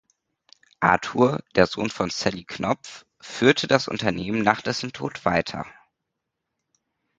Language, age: German, 19-29